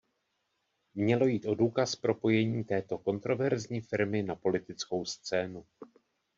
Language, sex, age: Czech, male, 40-49